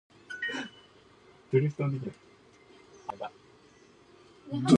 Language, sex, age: English, female, under 19